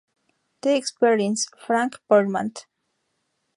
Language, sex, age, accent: Spanish, female, 19-29, México